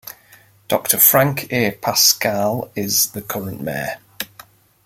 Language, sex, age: English, male, 40-49